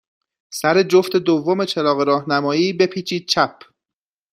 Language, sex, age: Persian, male, 30-39